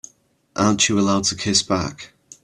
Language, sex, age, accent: English, male, 30-39, England English